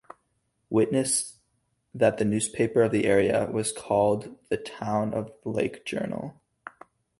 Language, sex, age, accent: English, male, 19-29, United States English